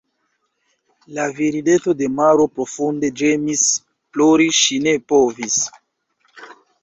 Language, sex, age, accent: Esperanto, male, 19-29, Internacia